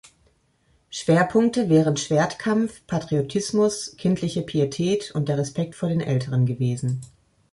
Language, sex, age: German, female, 40-49